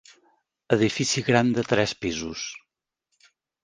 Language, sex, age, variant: Catalan, male, 50-59, Central